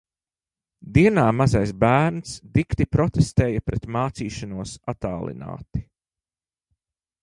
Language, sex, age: Latvian, male, 40-49